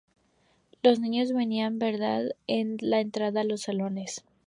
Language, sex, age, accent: Spanish, female, 19-29, México